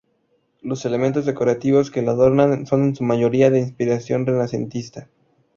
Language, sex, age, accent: Spanish, male, 19-29, México